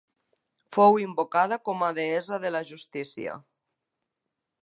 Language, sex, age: Catalan, female, 30-39